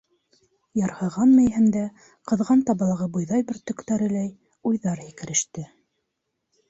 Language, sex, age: Bashkir, female, 19-29